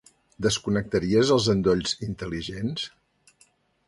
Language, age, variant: Catalan, 60-69, Central